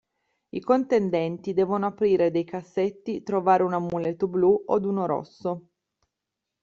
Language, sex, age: Italian, female, 30-39